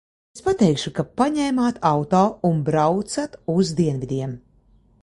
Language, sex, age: Latvian, female, 30-39